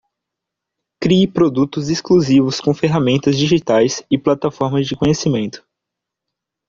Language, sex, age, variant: Portuguese, male, 19-29, Portuguese (Brasil)